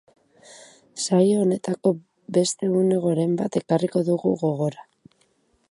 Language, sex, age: Basque, female, 19-29